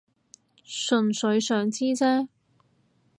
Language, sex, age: Cantonese, female, 30-39